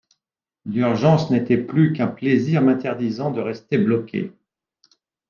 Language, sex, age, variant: French, male, 50-59, Français de métropole